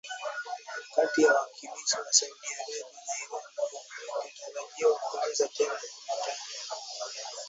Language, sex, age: Swahili, male, 19-29